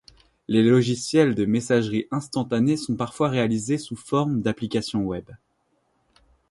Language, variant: French, Français de métropole